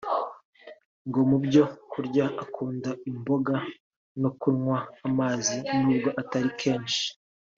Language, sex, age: Kinyarwanda, male, 19-29